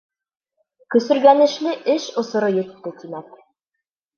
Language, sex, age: Bashkir, female, 19-29